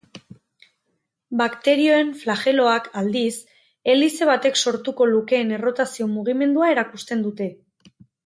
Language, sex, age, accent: Basque, female, 30-39, Erdialdekoa edo Nafarra (Gipuzkoa, Nafarroa)